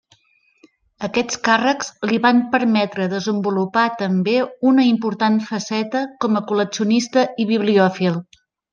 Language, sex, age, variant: Catalan, female, 50-59, Central